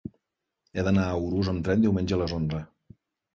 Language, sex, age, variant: Catalan, male, 40-49, Central